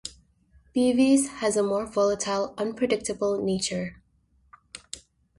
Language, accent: English, United States English